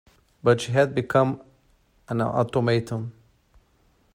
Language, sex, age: English, male, 30-39